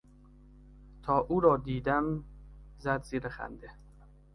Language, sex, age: Persian, male, 19-29